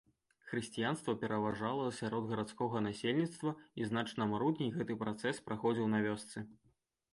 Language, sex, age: Belarusian, male, 19-29